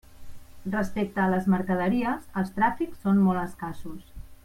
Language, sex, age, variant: Catalan, female, 30-39, Central